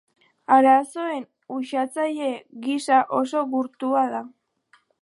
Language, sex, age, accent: Basque, female, under 19, Mendebalekoa (Araba, Bizkaia, Gipuzkoako mendebaleko herri batzuk)